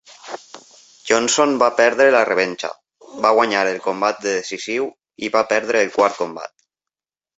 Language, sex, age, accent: Catalan, male, 30-39, valencià